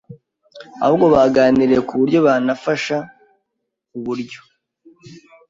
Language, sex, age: Kinyarwanda, male, 19-29